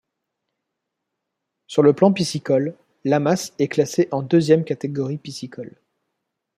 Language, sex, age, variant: French, male, 30-39, Français de métropole